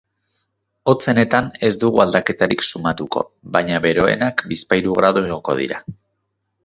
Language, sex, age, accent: Basque, male, 30-39, Mendebalekoa (Araba, Bizkaia, Gipuzkoako mendebaleko herri batzuk)